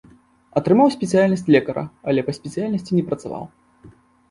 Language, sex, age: Belarusian, male, 19-29